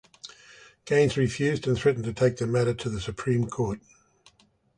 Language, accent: English, Australian English